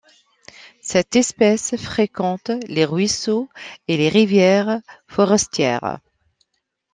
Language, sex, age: French, female, 40-49